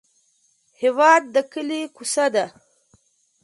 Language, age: Pashto, 19-29